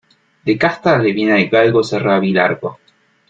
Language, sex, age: Spanish, male, 19-29